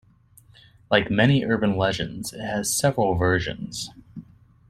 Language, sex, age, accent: English, male, 30-39, United States English